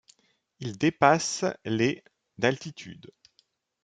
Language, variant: French, Français de métropole